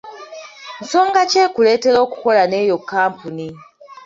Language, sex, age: Ganda, female, 19-29